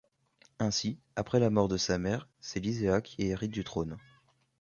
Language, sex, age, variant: French, male, 19-29, Français de métropole